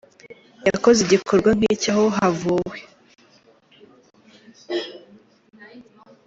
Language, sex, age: Kinyarwanda, female, under 19